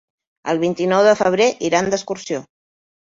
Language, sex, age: Catalan, female, 50-59